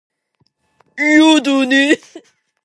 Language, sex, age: Japanese, female, 19-29